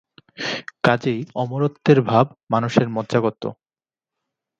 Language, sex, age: Bengali, male, 19-29